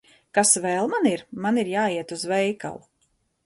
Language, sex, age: Latvian, female, 50-59